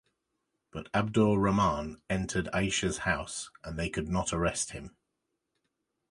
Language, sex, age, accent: English, male, 40-49, England English